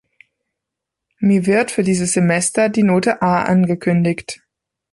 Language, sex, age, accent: German, female, 19-29, Deutschland Deutsch